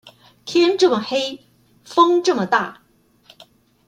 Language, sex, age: Chinese, female, 60-69